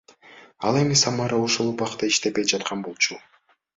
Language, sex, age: Kyrgyz, male, 19-29